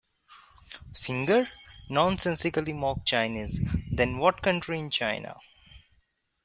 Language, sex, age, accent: English, male, 19-29, India and South Asia (India, Pakistan, Sri Lanka)